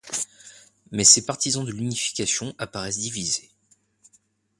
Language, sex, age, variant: French, male, 30-39, Français de métropole